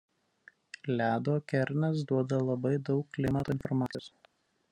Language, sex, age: Lithuanian, male, 30-39